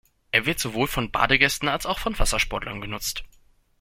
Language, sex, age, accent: German, male, 19-29, Deutschland Deutsch